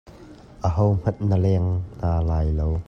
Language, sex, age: Hakha Chin, male, 19-29